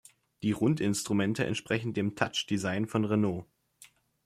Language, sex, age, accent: German, male, 19-29, Deutschland Deutsch